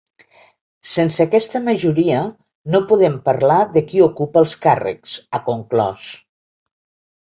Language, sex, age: Catalan, female, 60-69